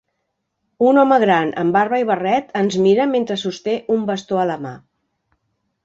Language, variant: Catalan, Central